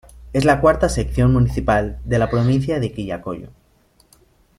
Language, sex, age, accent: Spanish, male, 30-39, España: Norte peninsular (Asturias, Castilla y León, Cantabria, País Vasco, Navarra, Aragón, La Rioja, Guadalajara, Cuenca)